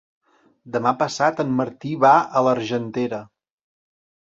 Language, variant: Catalan, Central